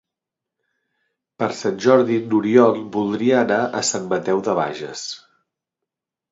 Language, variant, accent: Catalan, Central, central